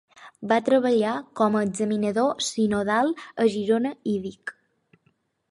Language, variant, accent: Catalan, Balear, mallorquí